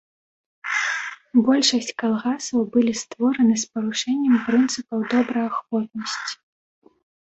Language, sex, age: Belarusian, female, 19-29